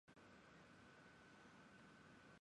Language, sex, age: Japanese, female, 19-29